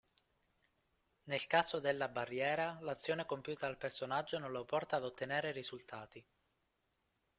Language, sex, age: Italian, male, 19-29